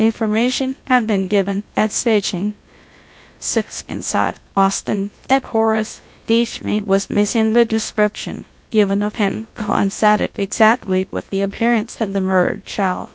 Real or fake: fake